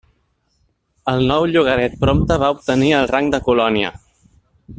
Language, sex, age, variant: Catalan, male, 30-39, Central